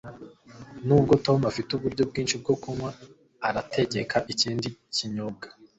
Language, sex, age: Kinyarwanda, male, 19-29